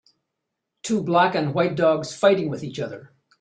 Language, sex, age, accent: English, male, 60-69, Canadian English